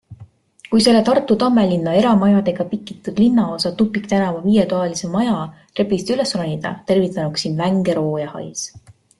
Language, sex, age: Estonian, female, 19-29